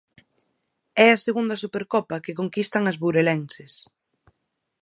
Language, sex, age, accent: Galician, female, 19-29, Central (gheada); Normativo (estándar)